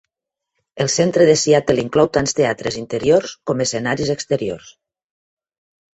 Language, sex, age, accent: Catalan, female, 50-59, Lleidatà